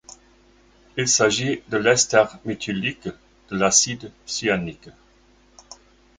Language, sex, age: French, male, 60-69